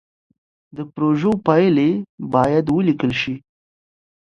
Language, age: Pashto, under 19